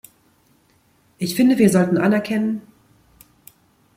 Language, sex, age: German, female, 40-49